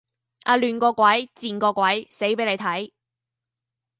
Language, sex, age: Cantonese, female, 19-29